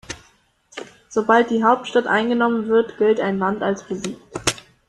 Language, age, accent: German, 19-29, Deutschland Deutsch